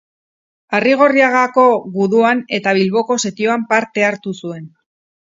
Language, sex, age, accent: Basque, female, 40-49, Erdialdekoa edo Nafarra (Gipuzkoa, Nafarroa)